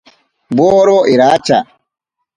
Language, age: Ashéninka Perené, 40-49